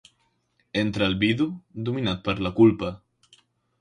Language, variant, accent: Catalan, Central, central; valencià